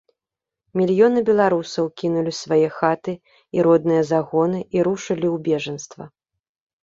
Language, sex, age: Belarusian, female, 30-39